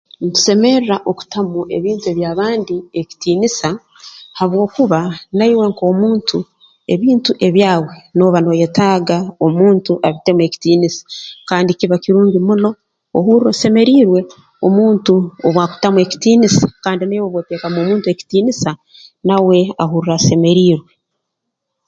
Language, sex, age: Tooro, female, 50-59